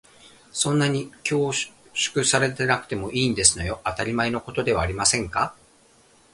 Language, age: Japanese, 40-49